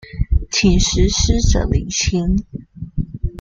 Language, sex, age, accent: Chinese, female, 19-29, 出生地：高雄市